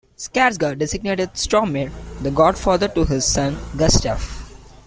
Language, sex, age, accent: English, male, 19-29, India and South Asia (India, Pakistan, Sri Lanka)